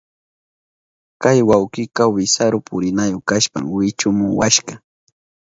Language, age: Southern Pastaza Quechua, 30-39